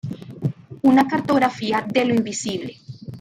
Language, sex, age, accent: Spanish, female, 30-39, Caribe: Cuba, Venezuela, Puerto Rico, República Dominicana, Panamá, Colombia caribeña, México caribeño, Costa del golfo de México